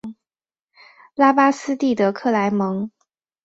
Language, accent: Chinese, 出生地：江苏省